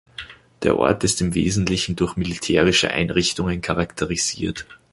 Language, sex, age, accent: German, male, 19-29, Österreichisches Deutsch